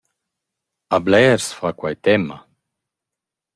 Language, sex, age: Romansh, male, 40-49